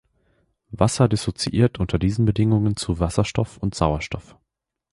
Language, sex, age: German, male, 19-29